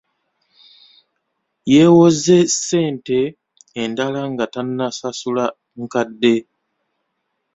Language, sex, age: Ganda, male, 30-39